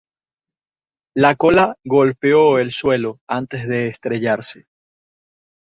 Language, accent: Spanish, Caribe: Cuba, Venezuela, Puerto Rico, República Dominicana, Panamá, Colombia caribeña, México caribeño, Costa del golfo de México